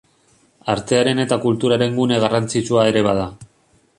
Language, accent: Basque, Erdialdekoa edo Nafarra (Gipuzkoa, Nafarroa)